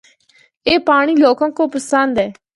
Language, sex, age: Northern Hindko, female, 19-29